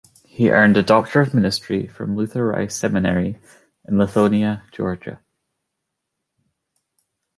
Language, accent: English, Scottish English